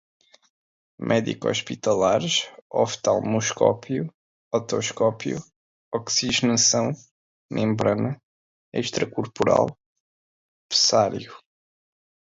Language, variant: Portuguese, Portuguese (Portugal)